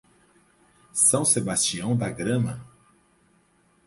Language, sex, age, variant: Portuguese, male, 30-39, Portuguese (Brasil)